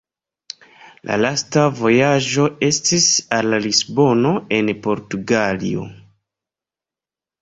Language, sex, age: Esperanto, male, 30-39